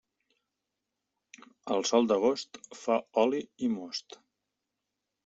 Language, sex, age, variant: Catalan, male, 19-29, Central